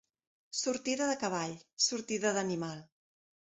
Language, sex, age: Catalan, female, 40-49